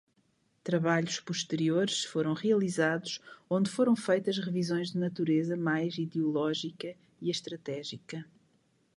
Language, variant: Portuguese, Portuguese (Portugal)